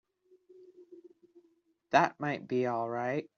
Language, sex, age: English, male, 19-29